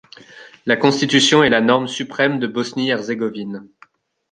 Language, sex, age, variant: French, male, 19-29, Français de métropole